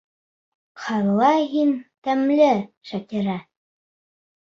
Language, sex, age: Bashkir, male, under 19